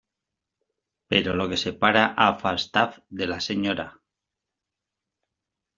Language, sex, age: Spanish, male, 50-59